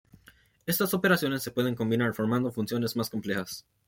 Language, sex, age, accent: Spanish, male, under 19, México